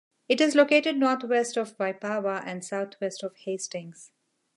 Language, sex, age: English, female, 40-49